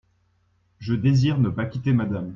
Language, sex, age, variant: French, male, under 19, Français de métropole